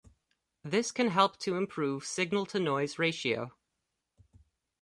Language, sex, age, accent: English, male, under 19, United States English